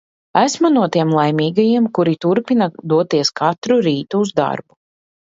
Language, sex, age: Latvian, female, 40-49